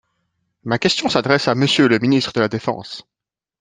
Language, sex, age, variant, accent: French, male, 19-29, Français d'Europe, Français de Suisse